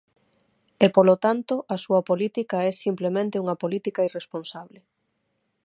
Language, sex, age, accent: Galician, female, 30-39, Normativo (estándar); Neofalante